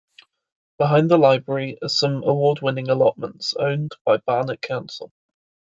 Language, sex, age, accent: English, male, 19-29, England English